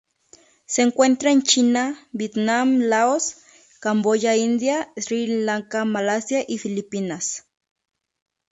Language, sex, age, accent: Spanish, female, 19-29, México